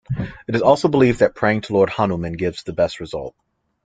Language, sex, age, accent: English, male, 19-29, United States English